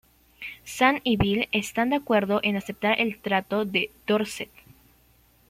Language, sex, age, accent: Spanish, female, 19-29, España: Centro-Sur peninsular (Madrid, Toledo, Castilla-La Mancha)